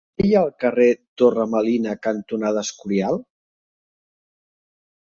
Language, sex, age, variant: Catalan, male, 50-59, Central